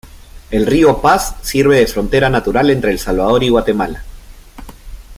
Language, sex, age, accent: Spanish, male, 30-39, Andino-Pacífico: Colombia, Perú, Ecuador, oeste de Bolivia y Venezuela andina